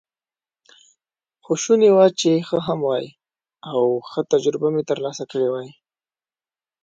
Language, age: Pashto, under 19